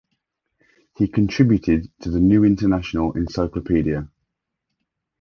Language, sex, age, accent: English, male, 30-39, England English